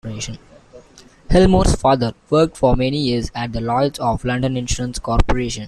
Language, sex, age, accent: English, male, 19-29, India and South Asia (India, Pakistan, Sri Lanka)